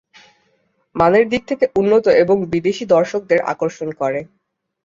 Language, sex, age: Bengali, female, 19-29